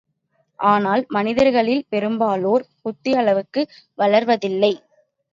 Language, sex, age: Tamil, female, 19-29